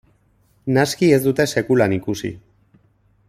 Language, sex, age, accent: Basque, male, 30-39, Erdialdekoa edo Nafarra (Gipuzkoa, Nafarroa)